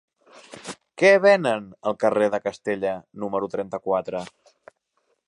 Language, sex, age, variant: Catalan, male, 19-29, Central